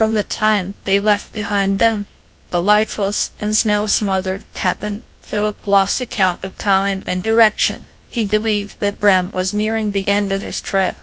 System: TTS, GlowTTS